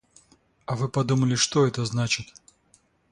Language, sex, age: Russian, male, 40-49